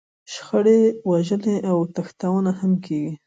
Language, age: Pashto, 19-29